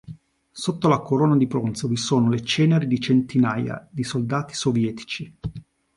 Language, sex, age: Italian, male, 40-49